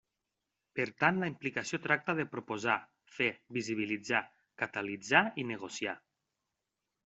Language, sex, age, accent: Catalan, male, 40-49, valencià